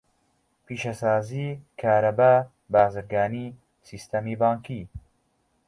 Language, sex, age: Central Kurdish, male, 19-29